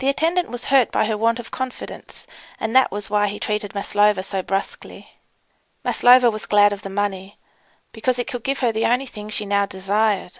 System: none